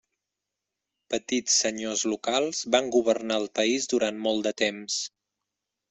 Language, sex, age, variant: Catalan, male, 30-39, Central